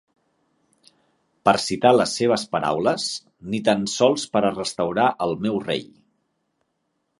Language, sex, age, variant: Catalan, male, 40-49, Central